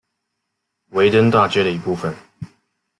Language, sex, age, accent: Chinese, male, 19-29, 出生地：浙江省